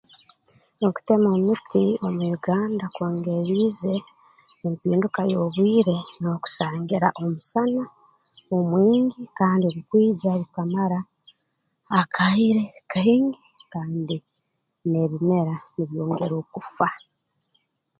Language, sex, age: Tooro, female, 30-39